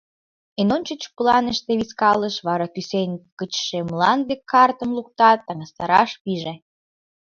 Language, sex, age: Mari, female, under 19